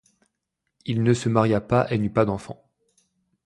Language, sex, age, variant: French, male, 19-29, Français de métropole